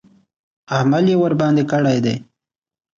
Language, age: Pashto, 19-29